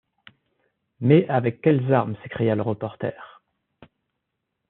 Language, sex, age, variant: French, male, 19-29, Français de métropole